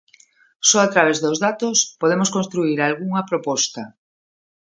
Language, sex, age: Galician, female, 50-59